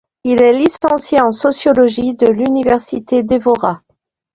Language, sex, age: French, female, 50-59